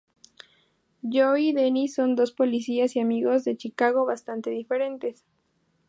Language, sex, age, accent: Spanish, female, 19-29, México